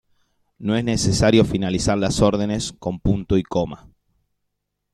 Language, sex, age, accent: Spanish, male, 30-39, Rioplatense: Argentina, Uruguay, este de Bolivia, Paraguay